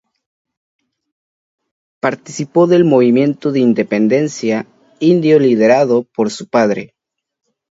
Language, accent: Spanish, México